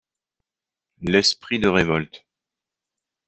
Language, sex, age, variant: French, male, 40-49, Français de métropole